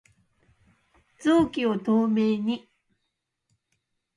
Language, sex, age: Japanese, female, 60-69